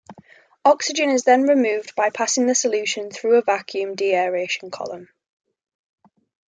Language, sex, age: English, female, 19-29